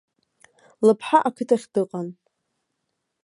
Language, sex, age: Abkhazian, female, 19-29